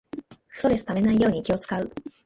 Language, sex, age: Japanese, male, 19-29